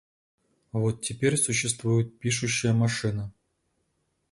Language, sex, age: Russian, male, 40-49